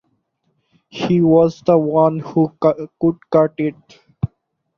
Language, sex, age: English, male, 19-29